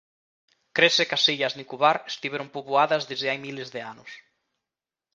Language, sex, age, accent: Galician, male, 19-29, Atlántico (seseo e gheada)